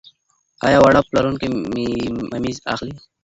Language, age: Pashto, 19-29